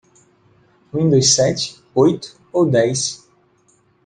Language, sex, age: Portuguese, male, 30-39